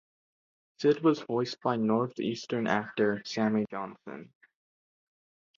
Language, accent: English, United States English